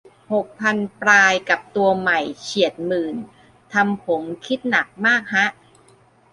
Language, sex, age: Thai, female, 40-49